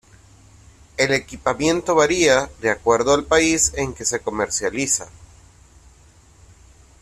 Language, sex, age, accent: Spanish, male, 40-49, Caribe: Cuba, Venezuela, Puerto Rico, República Dominicana, Panamá, Colombia caribeña, México caribeño, Costa del golfo de México